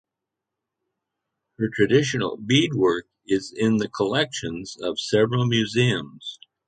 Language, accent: English, United States English